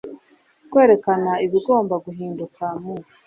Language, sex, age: Kinyarwanda, female, 30-39